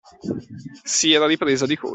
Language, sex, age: Italian, male, 19-29